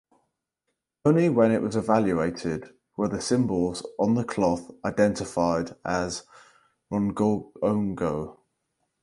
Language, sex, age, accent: English, male, 19-29, England English